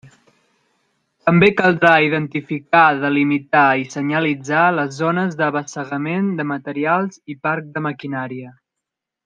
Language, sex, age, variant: Catalan, male, 19-29, Central